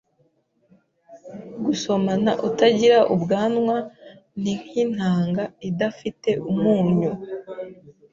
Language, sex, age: Kinyarwanda, female, 19-29